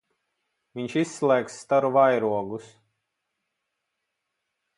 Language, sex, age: Latvian, male, 40-49